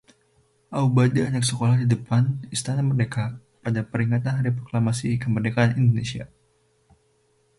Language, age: Indonesian, 19-29